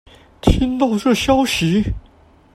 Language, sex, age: Chinese, male, 19-29